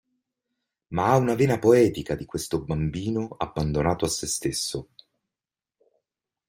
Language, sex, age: Italian, male, 40-49